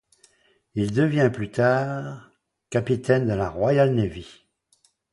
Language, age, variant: French, 70-79, Français de métropole